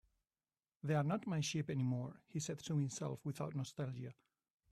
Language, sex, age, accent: English, male, 40-49, England English